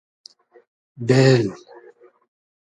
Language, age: Hazaragi, 30-39